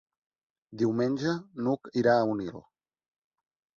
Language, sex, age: Catalan, male, 19-29